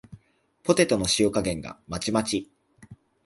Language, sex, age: Japanese, male, under 19